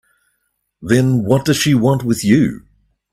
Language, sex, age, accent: English, male, 40-49, New Zealand English